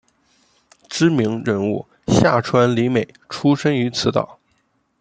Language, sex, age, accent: Chinese, male, 30-39, 出生地：黑龙江省